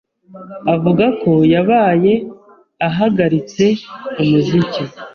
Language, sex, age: Kinyarwanda, male, 30-39